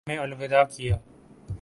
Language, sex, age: Urdu, male, 19-29